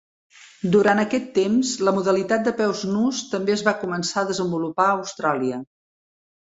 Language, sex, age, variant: Catalan, female, 70-79, Central